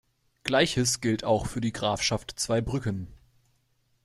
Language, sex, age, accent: German, male, 19-29, Deutschland Deutsch